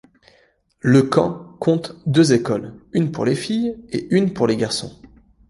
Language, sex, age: French, male, 30-39